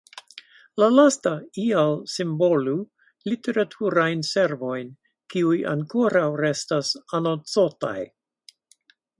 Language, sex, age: Esperanto, male, 70-79